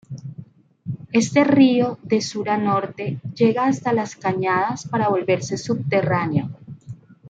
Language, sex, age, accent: Spanish, female, 30-39, Caribe: Cuba, Venezuela, Puerto Rico, República Dominicana, Panamá, Colombia caribeña, México caribeño, Costa del golfo de México